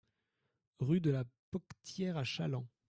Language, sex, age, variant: French, male, 30-39, Français de métropole